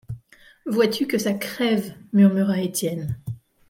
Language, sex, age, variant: French, female, 40-49, Français de métropole